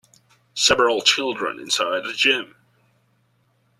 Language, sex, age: English, male, 19-29